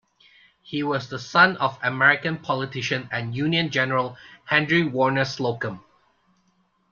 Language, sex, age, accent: English, male, 40-49, Malaysian English